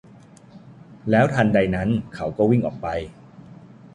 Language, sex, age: Thai, male, 40-49